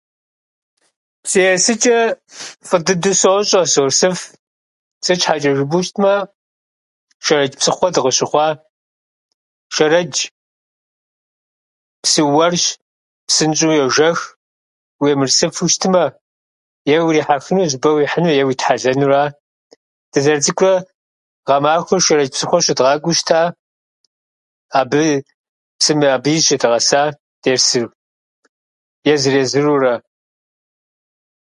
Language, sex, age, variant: Kabardian, male, 50-59, Адыгэбзэ (Къэбэрдей, Кирил, псоми зэдай)